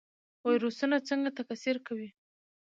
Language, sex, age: Pashto, female, under 19